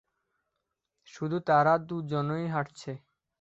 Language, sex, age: Bengali, male, 19-29